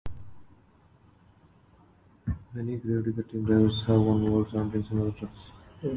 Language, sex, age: English, male, 19-29